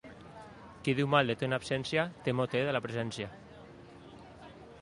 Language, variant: Catalan, Central